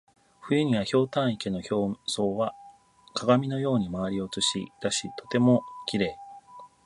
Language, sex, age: Japanese, male, 40-49